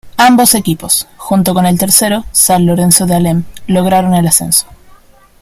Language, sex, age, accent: Spanish, female, under 19, Chileno: Chile, Cuyo